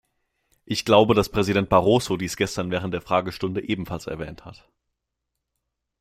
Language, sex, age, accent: German, male, 19-29, Deutschland Deutsch